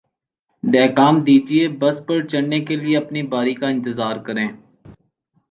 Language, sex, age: Urdu, male, 19-29